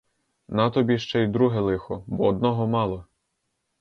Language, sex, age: Ukrainian, male, 19-29